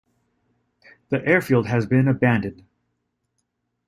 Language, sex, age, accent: English, male, 30-39, United States English